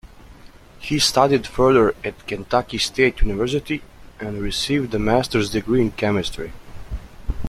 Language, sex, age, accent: English, male, 19-29, United States English